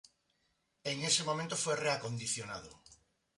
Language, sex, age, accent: Spanish, male, 60-69, España: Sur peninsular (Andalucia, Extremadura, Murcia)